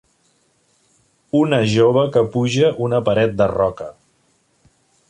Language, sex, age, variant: Catalan, male, 50-59, Central